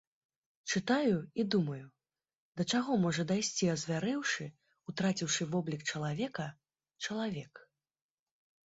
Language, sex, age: Belarusian, female, 19-29